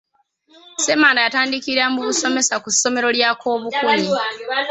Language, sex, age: Ganda, female, 30-39